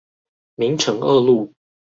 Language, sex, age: Chinese, male, 19-29